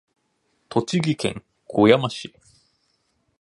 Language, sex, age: Japanese, male, 19-29